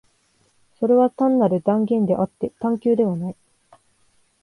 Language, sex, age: Japanese, female, 19-29